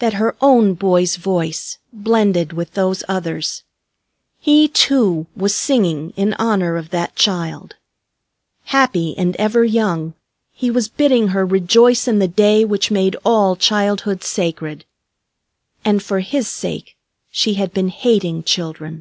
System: none